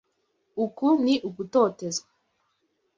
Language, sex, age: Kinyarwanda, female, 19-29